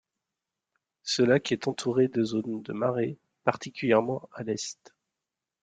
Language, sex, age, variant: French, male, 40-49, Français de métropole